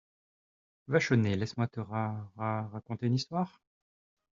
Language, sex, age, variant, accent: French, male, 30-39, Français des départements et régions d'outre-mer, Français de La Réunion